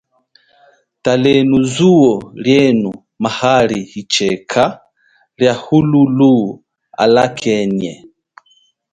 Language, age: Chokwe, 30-39